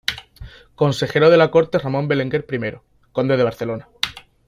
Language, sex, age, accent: Spanish, male, 19-29, España: Sur peninsular (Andalucia, Extremadura, Murcia)